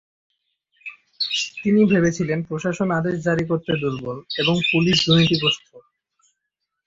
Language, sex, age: Bengali, male, 19-29